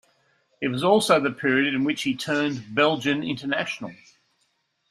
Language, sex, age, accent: English, male, 50-59, Australian English